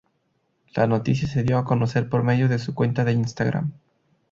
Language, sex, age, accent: Spanish, male, 19-29, México